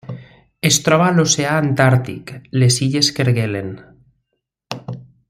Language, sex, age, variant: Catalan, male, 40-49, Central